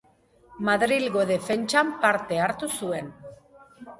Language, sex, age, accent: Basque, female, 40-49, Mendebalekoa (Araba, Bizkaia, Gipuzkoako mendebaleko herri batzuk)